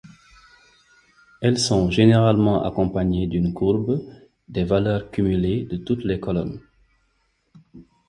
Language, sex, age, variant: French, male, 30-39, Français d'Afrique subsaharienne et des îles africaines